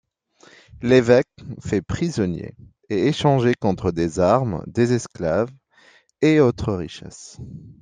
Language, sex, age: French, male, 30-39